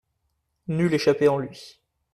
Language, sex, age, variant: French, male, 19-29, Français d'Europe